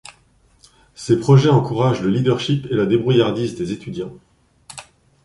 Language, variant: French, Français de métropole